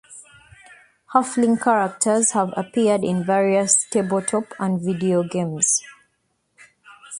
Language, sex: English, female